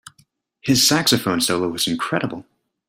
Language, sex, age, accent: English, male, 19-29, United States English